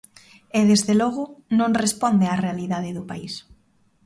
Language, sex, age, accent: Galician, female, 19-29, Normativo (estándar)